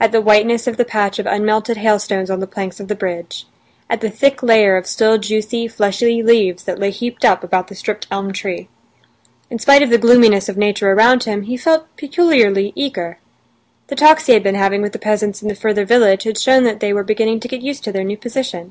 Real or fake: real